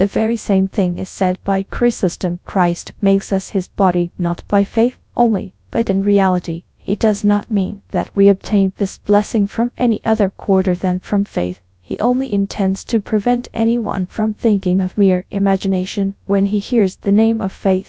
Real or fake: fake